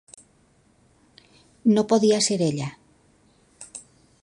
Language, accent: Catalan, valencià; valencià meridional